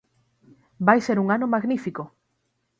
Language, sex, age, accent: Galician, female, 19-29, Atlántico (seseo e gheada); Normativo (estándar)